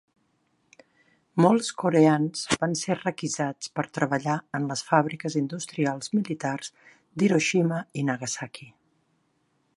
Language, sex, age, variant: Catalan, female, 60-69, Central